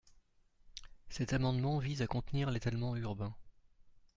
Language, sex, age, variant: French, male, 40-49, Français de métropole